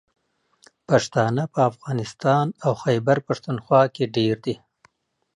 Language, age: Pashto, 40-49